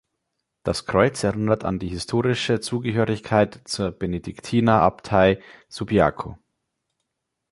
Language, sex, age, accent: German, male, 19-29, Deutschland Deutsch